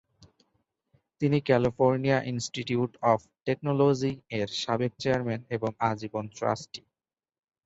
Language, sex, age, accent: Bengali, male, 19-29, Native; শুদ্ধ